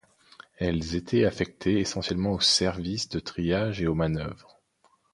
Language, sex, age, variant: French, male, 19-29, Français de métropole